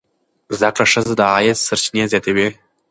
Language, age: Pashto, under 19